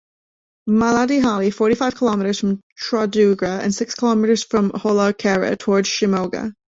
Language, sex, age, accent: English, female, 19-29, England English